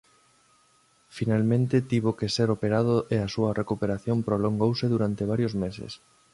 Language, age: Galician, 30-39